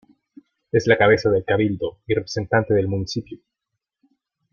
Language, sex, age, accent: Spanish, male, 19-29, Chileno: Chile, Cuyo